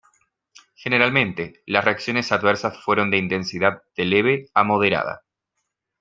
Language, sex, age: Spanish, male, 19-29